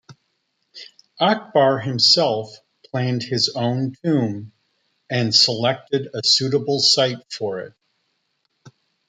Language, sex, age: English, male, 50-59